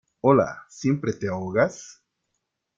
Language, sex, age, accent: Spanish, male, 19-29, Rioplatense: Argentina, Uruguay, este de Bolivia, Paraguay